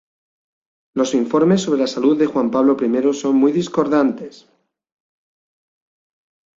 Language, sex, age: Spanish, male, 40-49